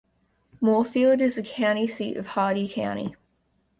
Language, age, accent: English, under 19, Australian English